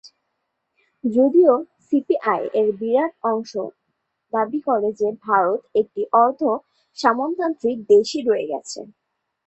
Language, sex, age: Bengali, female, 19-29